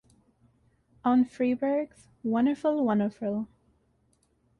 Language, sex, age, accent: English, female, 19-29, Canadian English